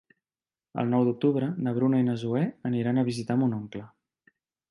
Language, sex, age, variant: Catalan, male, 30-39, Central